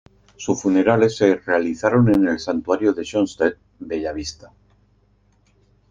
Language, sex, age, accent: Spanish, male, 50-59, España: Norte peninsular (Asturias, Castilla y León, Cantabria, País Vasco, Navarra, Aragón, La Rioja, Guadalajara, Cuenca)